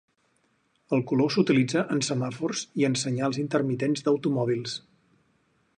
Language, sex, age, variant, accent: Catalan, male, 40-49, Central, central